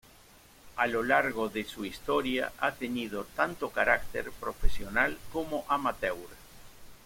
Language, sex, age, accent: Spanish, male, 60-69, Rioplatense: Argentina, Uruguay, este de Bolivia, Paraguay